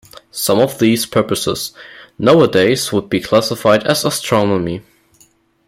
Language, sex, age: English, male, 19-29